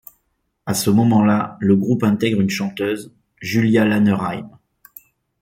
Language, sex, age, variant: French, male, 40-49, Français de métropole